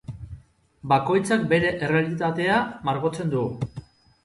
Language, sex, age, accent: Basque, male, 40-49, Mendebalekoa (Araba, Bizkaia, Gipuzkoako mendebaleko herri batzuk)